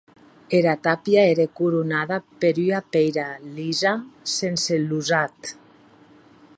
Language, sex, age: Occitan, female, 40-49